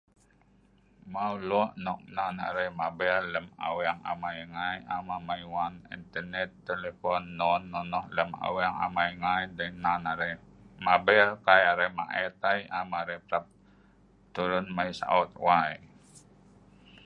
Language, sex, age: Sa'ban, female, 60-69